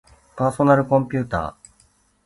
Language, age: Japanese, 40-49